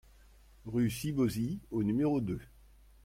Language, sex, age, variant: French, male, 50-59, Français de métropole